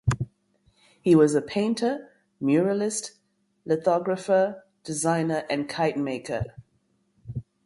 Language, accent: English, Southern African (South Africa, Zimbabwe, Namibia)